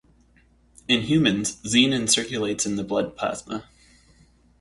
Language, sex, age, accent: English, male, 30-39, United States English